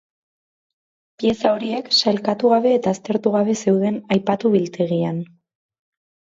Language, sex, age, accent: Basque, female, 19-29, Mendebalekoa (Araba, Bizkaia, Gipuzkoako mendebaleko herri batzuk)